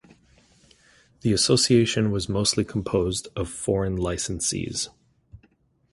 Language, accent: English, United States English